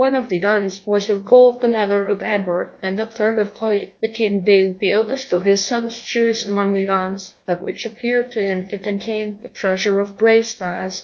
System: TTS, GlowTTS